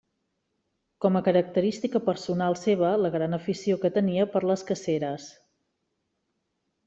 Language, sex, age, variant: Catalan, female, 40-49, Central